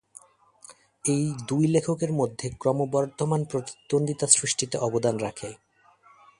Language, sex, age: Bengali, male, 30-39